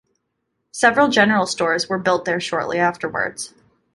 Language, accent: English, United States English